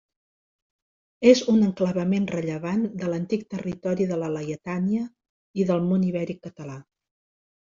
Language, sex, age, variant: Catalan, female, 50-59, Central